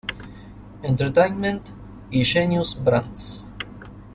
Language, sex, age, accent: Spanish, male, 40-49, Rioplatense: Argentina, Uruguay, este de Bolivia, Paraguay